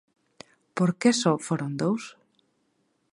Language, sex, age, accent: Galician, female, 30-39, Normativo (estándar)